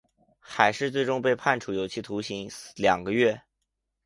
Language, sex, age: Chinese, male, 19-29